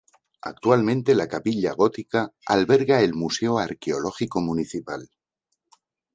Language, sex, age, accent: Spanish, male, 50-59, España: Centro-Sur peninsular (Madrid, Toledo, Castilla-La Mancha)